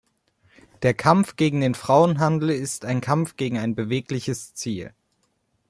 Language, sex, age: German, male, under 19